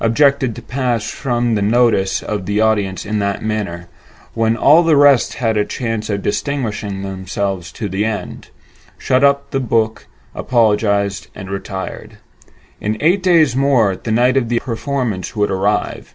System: none